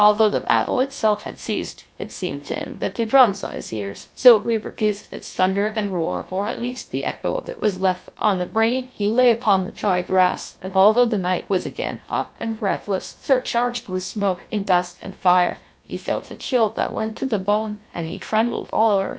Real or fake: fake